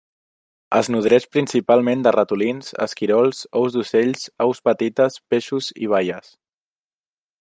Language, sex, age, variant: Catalan, male, under 19, Central